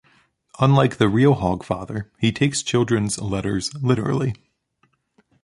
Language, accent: English, United States English